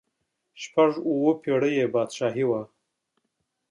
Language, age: Pashto, 40-49